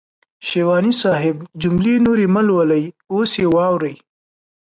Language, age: Pashto, 19-29